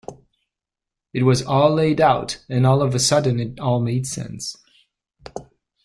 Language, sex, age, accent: English, male, 40-49, Canadian English